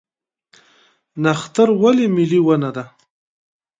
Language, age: Pashto, 30-39